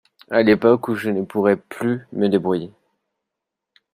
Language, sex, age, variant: French, male, 30-39, Français de métropole